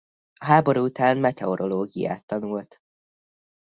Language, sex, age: Hungarian, male, under 19